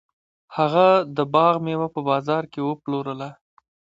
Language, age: Pashto, 30-39